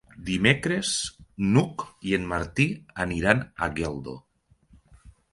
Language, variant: Catalan, Nord-Occidental